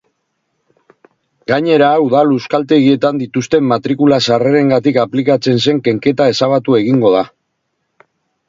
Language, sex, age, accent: Basque, male, 40-49, Mendebalekoa (Araba, Bizkaia, Gipuzkoako mendebaleko herri batzuk)